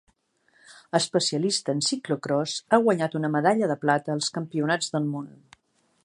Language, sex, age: Catalan, female, 50-59